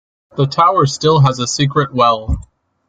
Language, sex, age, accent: English, male, 19-29, Canadian English